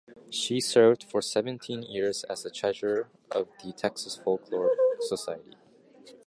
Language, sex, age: English, male, 19-29